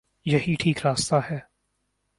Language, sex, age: Urdu, male, 19-29